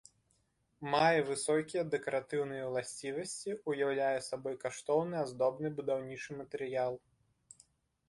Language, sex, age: Belarusian, male, 19-29